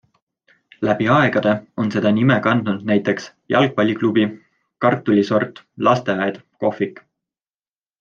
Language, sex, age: Estonian, male, 19-29